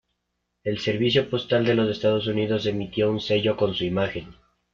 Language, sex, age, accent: Spanish, male, under 19, Andino-Pacífico: Colombia, Perú, Ecuador, oeste de Bolivia y Venezuela andina